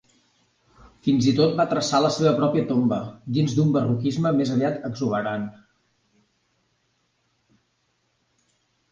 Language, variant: Catalan, Central